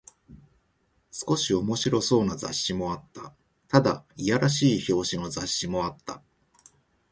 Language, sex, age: Japanese, male, 40-49